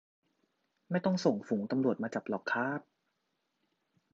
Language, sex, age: Thai, male, 30-39